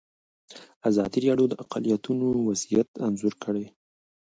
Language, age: Pashto, 19-29